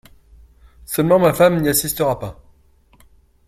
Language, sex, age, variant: French, male, 30-39, Français de métropole